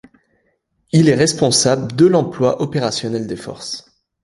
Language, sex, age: French, male, 30-39